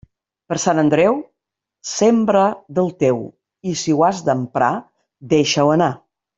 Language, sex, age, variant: Catalan, female, 50-59, Nord-Occidental